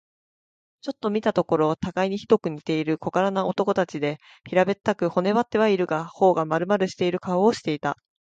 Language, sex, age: Japanese, female, 19-29